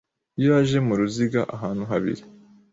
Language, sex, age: Kinyarwanda, male, 30-39